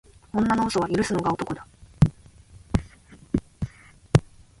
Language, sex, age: Japanese, female, 19-29